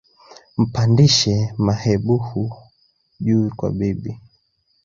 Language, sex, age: Swahili, male, 30-39